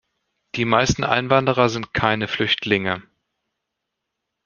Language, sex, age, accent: German, male, 40-49, Deutschland Deutsch